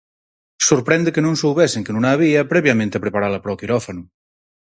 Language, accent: Galician, Normativo (estándar)